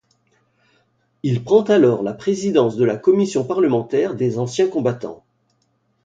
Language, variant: French, Français de métropole